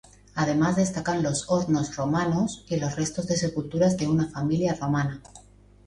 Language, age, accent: Spanish, 40-49, España: Centro-Sur peninsular (Madrid, Toledo, Castilla-La Mancha)